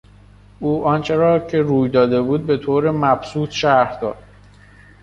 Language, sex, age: Persian, male, 19-29